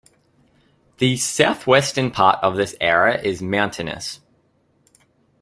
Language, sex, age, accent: English, male, 19-29, Australian English